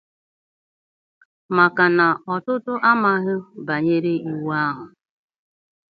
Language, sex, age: Igbo, female, 50-59